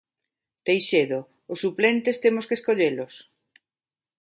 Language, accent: Galician, Neofalante